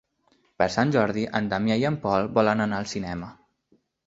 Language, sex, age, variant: Catalan, male, under 19, Nord-Occidental